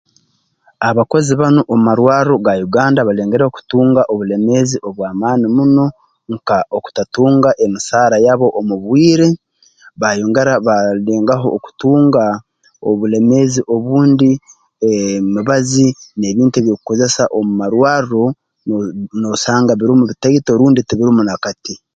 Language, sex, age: Tooro, male, 40-49